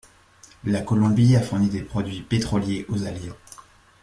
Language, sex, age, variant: French, male, 19-29, Français de métropole